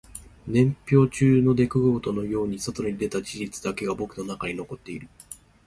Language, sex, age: Japanese, male, 19-29